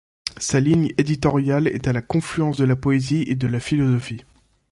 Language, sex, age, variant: French, male, under 19, Français de métropole